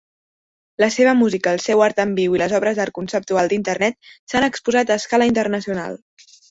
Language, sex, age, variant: Catalan, female, under 19, Central